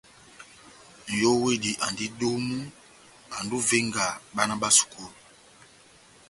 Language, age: Batanga, 40-49